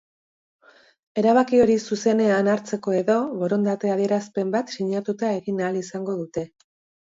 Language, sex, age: Basque, female, 50-59